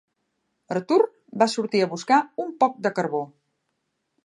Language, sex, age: Catalan, female, 40-49